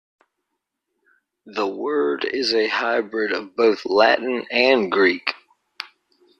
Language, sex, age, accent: English, male, 30-39, United States English